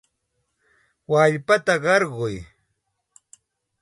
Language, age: Santa Ana de Tusi Pasco Quechua, 40-49